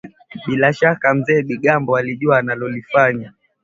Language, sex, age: Swahili, male, 19-29